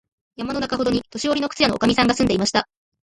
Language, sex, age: Japanese, female, 19-29